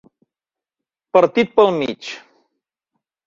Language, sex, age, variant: Catalan, male, 60-69, Central